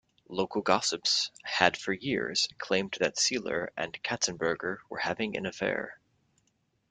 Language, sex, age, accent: English, male, 30-39, United States English